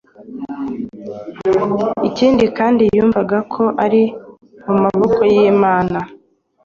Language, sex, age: Kinyarwanda, female, 19-29